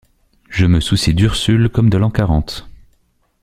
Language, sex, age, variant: French, male, 30-39, Français de métropole